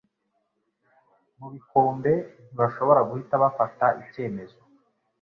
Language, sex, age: Kinyarwanda, male, 19-29